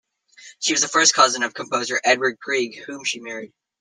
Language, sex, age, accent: English, male, under 19, United States English